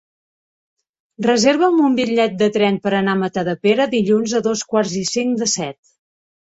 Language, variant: Catalan, Central